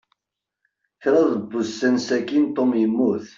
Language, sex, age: Kabyle, male, 30-39